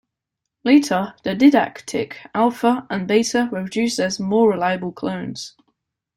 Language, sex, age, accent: English, male, under 19, England English